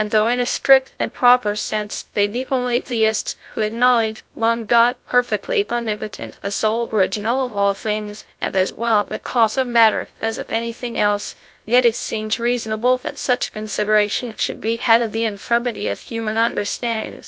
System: TTS, GlowTTS